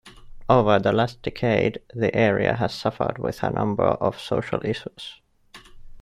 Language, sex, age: English, male, 19-29